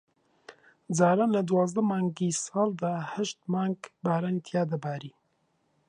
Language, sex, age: Central Kurdish, male, 19-29